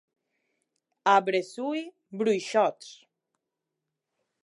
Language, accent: Catalan, valencià